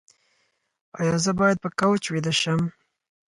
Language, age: Pashto, 19-29